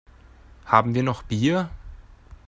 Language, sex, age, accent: German, male, 19-29, Österreichisches Deutsch